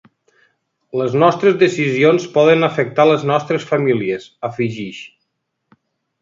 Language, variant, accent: Catalan, Nord-Occidental, nord-occidental